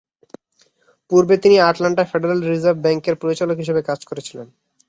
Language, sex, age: Bengali, male, under 19